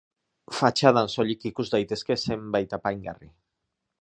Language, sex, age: Basque, male, 30-39